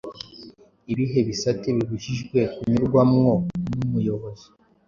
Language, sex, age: Kinyarwanda, male, 19-29